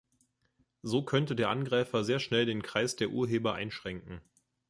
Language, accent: German, Deutschland Deutsch